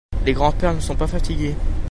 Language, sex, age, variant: French, male, under 19, Français de métropole